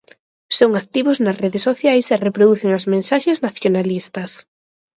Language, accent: Galician, Central (gheada); Oriental (común en zona oriental)